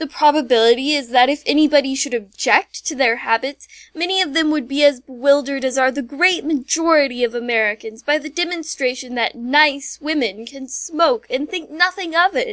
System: none